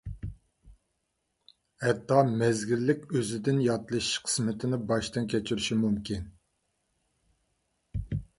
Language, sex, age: Uyghur, male, 40-49